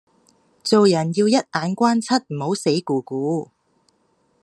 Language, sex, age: Cantonese, female, under 19